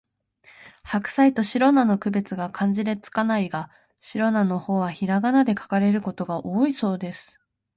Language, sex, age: Japanese, female, under 19